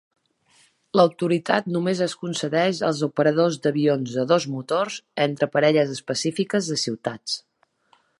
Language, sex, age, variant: Catalan, female, 40-49, Central